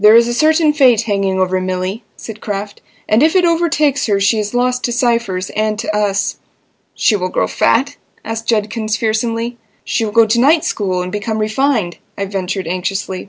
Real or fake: real